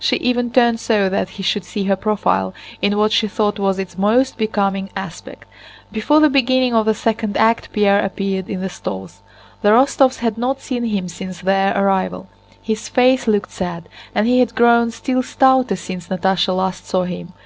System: none